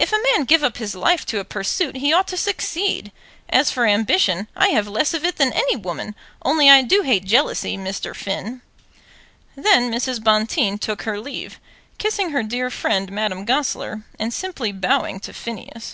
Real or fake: real